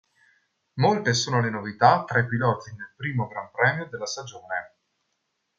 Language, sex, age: Italian, male, 30-39